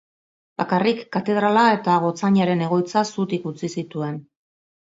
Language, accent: Basque, Mendebalekoa (Araba, Bizkaia, Gipuzkoako mendebaleko herri batzuk)